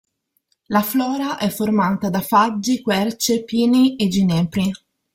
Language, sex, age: Italian, female, 30-39